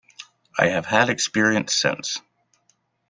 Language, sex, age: English, male, 30-39